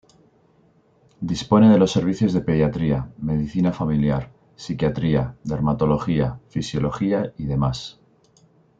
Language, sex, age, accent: Spanish, male, 30-39, España: Norte peninsular (Asturias, Castilla y León, Cantabria, País Vasco, Navarra, Aragón, La Rioja, Guadalajara, Cuenca)